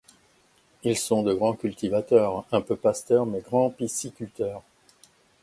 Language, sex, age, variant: French, male, 60-69, Français de métropole